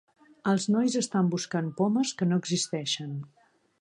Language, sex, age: Catalan, female, 50-59